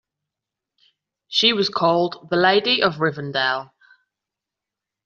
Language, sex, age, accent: English, female, 19-29, England English